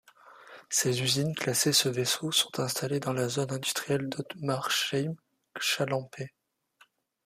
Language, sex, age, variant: French, male, 19-29, Français de métropole